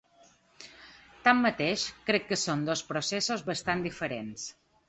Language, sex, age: Catalan, female, 30-39